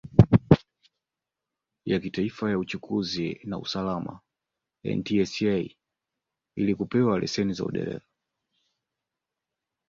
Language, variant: Swahili, Kiswahili cha Bara ya Tanzania